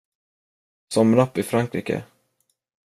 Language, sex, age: Swedish, male, under 19